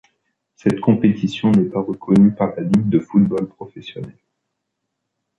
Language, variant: French, Français de métropole